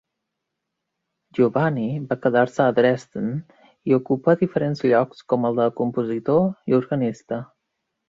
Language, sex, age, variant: Catalan, male, 30-39, Central